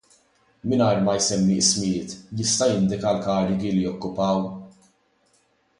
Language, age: Maltese, 19-29